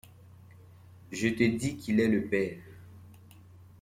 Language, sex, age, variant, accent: French, male, 19-29, Français d'Afrique subsaharienne et des îles africaines, Français de Côte d’Ivoire